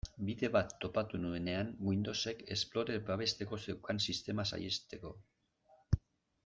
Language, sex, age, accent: Basque, male, 60-69, Erdialdekoa edo Nafarra (Gipuzkoa, Nafarroa)